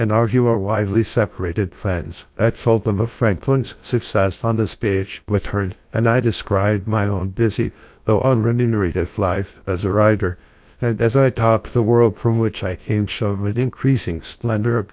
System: TTS, GlowTTS